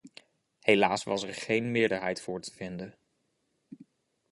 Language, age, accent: Dutch, 19-29, Nederlands Nederlands